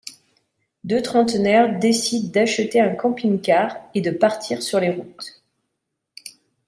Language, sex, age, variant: French, female, 30-39, Français de métropole